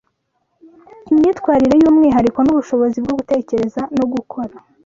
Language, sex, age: Kinyarwanda, female, 19-29